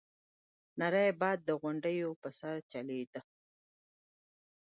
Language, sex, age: Pashto, female, 30-39